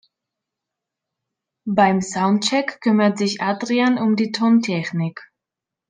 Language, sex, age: German, female, 30-39